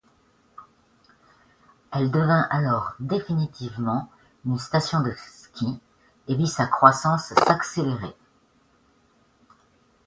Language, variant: French, Français de métropole